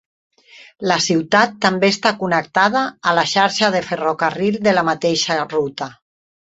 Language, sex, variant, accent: Catalan, female, Central, Barceloní